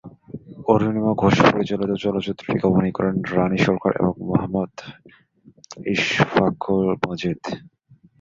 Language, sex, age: Bengali, male, 19-29